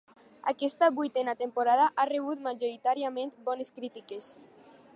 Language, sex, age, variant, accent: Catalan, female, under 19, Alacantí, valencià